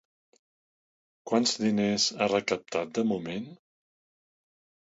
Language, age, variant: Catalan, 60-69, Central